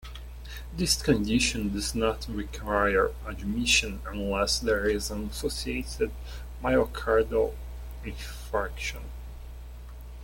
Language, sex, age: English, male, 19-29